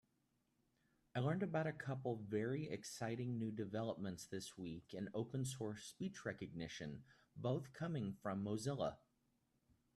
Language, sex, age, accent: English, male, 30-39, United States English